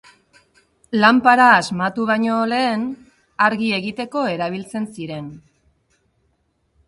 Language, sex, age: Basque, female, 30-39